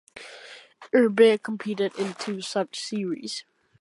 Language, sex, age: English, male, under 19